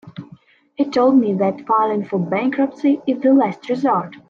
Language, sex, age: English, female, under 19